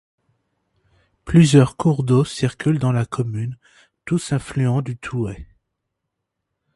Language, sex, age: French, male, 19-29